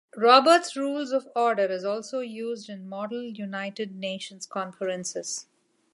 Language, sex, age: English, female, 40-49